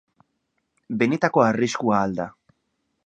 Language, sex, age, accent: Basque, male, 30-39, Mendebalekoa (Araba, Bizkaia, Gipuzkoako mendebaleko herri batzuk)